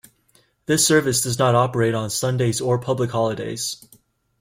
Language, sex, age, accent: English, male, 19-29, United States English